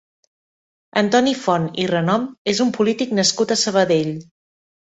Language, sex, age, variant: Catalan, female, 40-49, Central